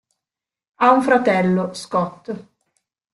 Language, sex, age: Italian, female, 40-49